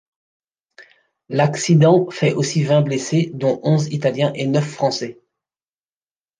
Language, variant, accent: French, Français des départements et régions d'outre-mer, Français de La Réunion